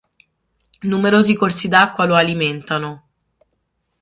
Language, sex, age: Italian, male, 30-39